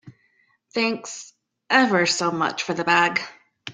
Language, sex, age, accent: English, female, 30-39, United States English